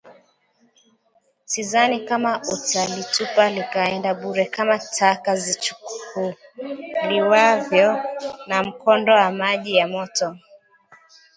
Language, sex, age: Swahili, female, 19-29